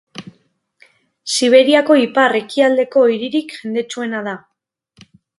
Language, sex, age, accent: Basque, female, 30-39, Erdialdekoa edo Nafarra (Gipuzkoa, Nafarroa)